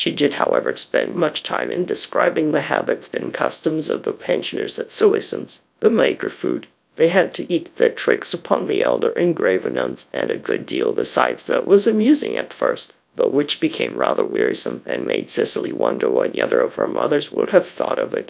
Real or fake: fake